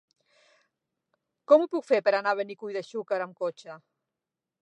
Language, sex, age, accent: Catalan, female, 40-49, central; nord-occidental